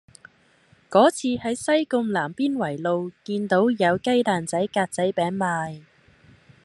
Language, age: Cantonese, 19-29